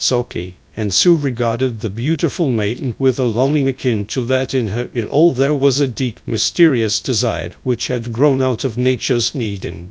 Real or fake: fake